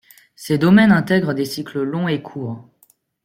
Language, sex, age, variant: French, female, 30-39, Français de métropole